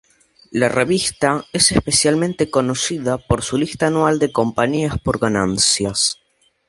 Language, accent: Spanish, Rioplatense: Argentina, Uruguay, este de Bolivia, Paraguay